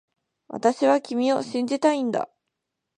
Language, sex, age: Japanese, female, 19-29